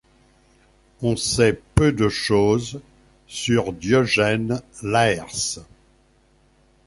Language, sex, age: French, male, 70-79